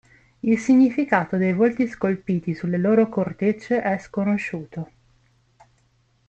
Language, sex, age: Italian, female, 19-29